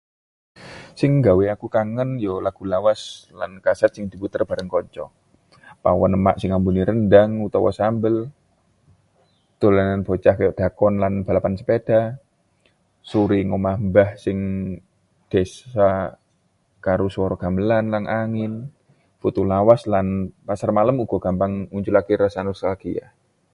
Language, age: Javanese, 30-39